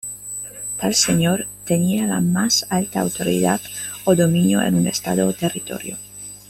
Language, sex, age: Spanish, female, 30-39